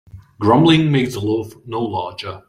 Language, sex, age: English, male, 30-39